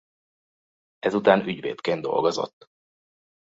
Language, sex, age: Hungarian, male, 30-39